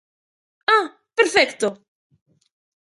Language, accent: Galician, Neofalante